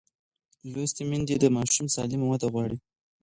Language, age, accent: Pashto, 19-29, کندهاری لهجه